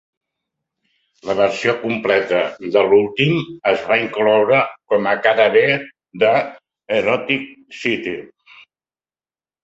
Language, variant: Catalan, Central